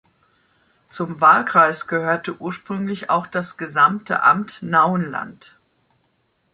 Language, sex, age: German, male, 50-59